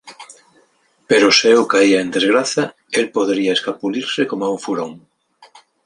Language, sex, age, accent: Galician, male, 50-59, Normativo (estándar)